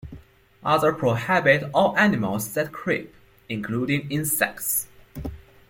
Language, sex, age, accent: English, male, under 19, Hong Kong English